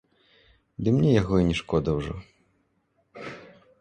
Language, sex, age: Belarusian, male, 30-39